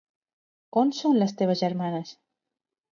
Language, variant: Catalan, Central